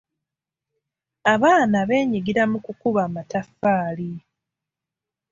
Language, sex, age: Ganda, female, 19-29